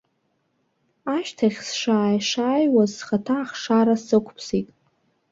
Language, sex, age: Abkhazian, female, under 19